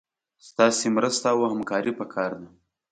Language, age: Pashto, 19-29